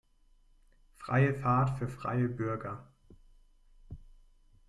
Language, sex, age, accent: German, male, 19-29, Deutschland Deutsch